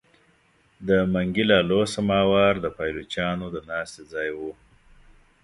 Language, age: Pashto, 30-39